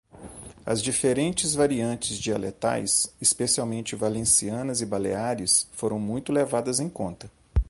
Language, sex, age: Portuguese, male, 50-59